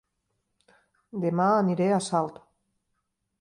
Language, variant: Catalan, Nord-Occidental